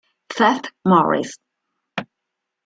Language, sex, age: Italian, female, 40-49